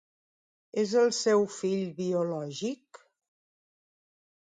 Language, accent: Catalan, Lleidatà